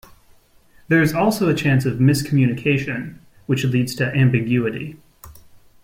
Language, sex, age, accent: English, male, 19-29, United States English